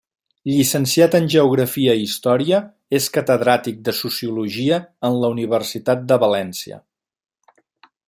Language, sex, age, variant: Catalan, male, 50-59, Central